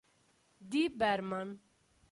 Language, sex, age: Italian, female, 50-59